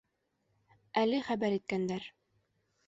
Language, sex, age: Bashkir, female, 19-29